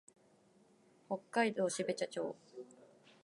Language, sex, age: Japanese, female, 19-29